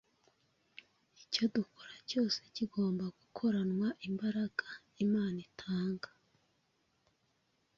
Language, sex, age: Kinyarwanda, female, 30-39